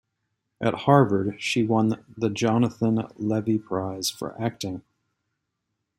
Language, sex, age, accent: English, male, 40-49, United States English